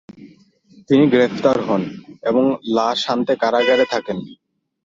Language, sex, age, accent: Bengali, male, 19-29, প্রমিত; চলিত